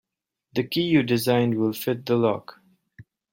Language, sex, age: English, male, 19-29